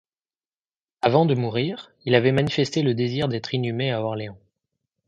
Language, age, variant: French, 19-29, Français de métropole